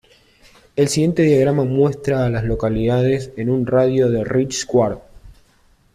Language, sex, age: Spanish, male, 30-39